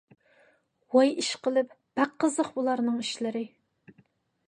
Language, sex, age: Uyghur, female, 40-49